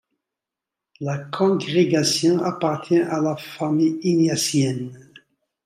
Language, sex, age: French, male, 40-49